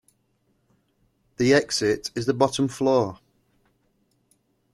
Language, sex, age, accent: English, male, 40-49, England English